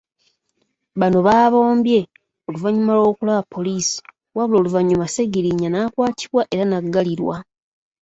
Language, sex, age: Ganda, female, 19-29